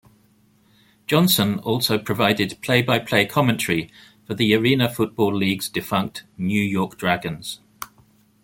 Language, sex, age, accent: English, male, 50-59, England English